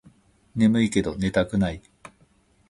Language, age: Japanese, 50-59